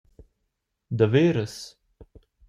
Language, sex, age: Romansh, male, 19-29